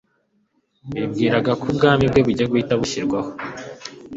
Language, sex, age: Kinyarwanda, male, 19-29